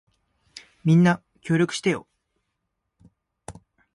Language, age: Japanese, under 19